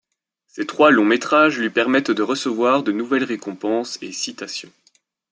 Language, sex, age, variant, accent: French, male, 30-39, Français d'Europe, Français de Belgique